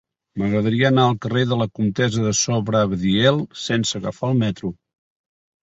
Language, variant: Catalan, Nord-Occidental